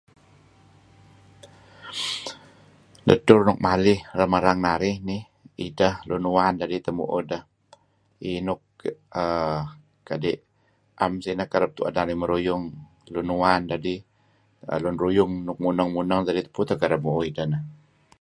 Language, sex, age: Kelabit, male, 50-59